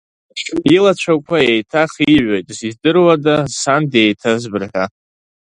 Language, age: Abkhazian, under 19